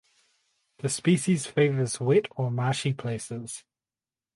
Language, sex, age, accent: English, male, 30-39, New Zealand English